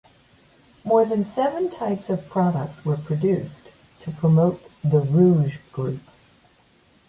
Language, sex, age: English, female, 60-69